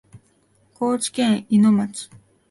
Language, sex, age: Japanese, female, 19-29